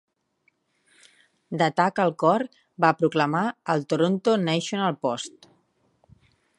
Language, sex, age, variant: Catalan, female, 30-39, Central